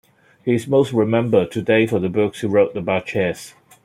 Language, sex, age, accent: English, male, 30-39, Hong Kong English